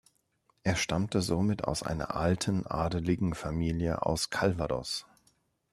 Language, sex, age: German, male, 30-39